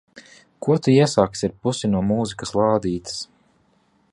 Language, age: Latvian, 19-29